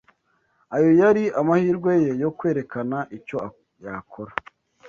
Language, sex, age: Kinyarwanda, male, 19-29